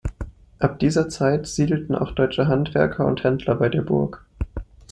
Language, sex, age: German, male, 19-29